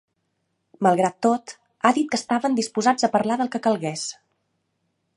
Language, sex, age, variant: Catalan, female, 30-39, Balear